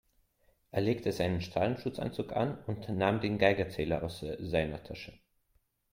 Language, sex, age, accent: German, male, 19-29, Österreichisches Deutsch